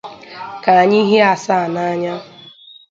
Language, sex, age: Igbo, female, under 19